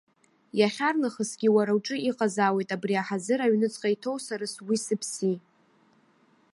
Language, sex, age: Abkhazian, female, under 19